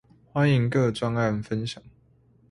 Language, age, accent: Chinese, 19-29, 出生地：臺南市